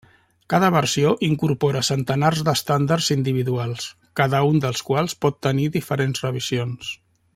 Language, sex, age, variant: Catalan, male, 50-59, Central